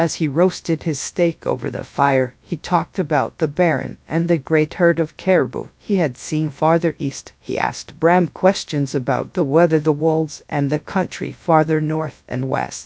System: TTS, GradTTS